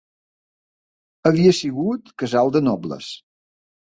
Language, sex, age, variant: Catalan, male, 60-69, Balear